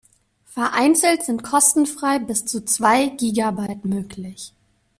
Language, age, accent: German, 30-39, Deutschland Deutsch